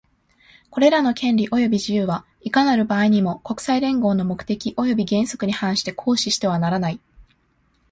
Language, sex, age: Japanese, female, 19-29